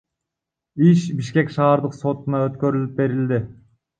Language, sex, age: Kyrgyz, male, under 19